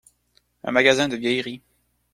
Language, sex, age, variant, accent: French, male, 19-29, Français d'Amérique du Nord, Français du Canada